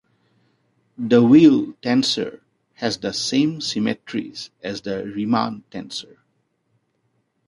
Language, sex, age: English, male, 50-59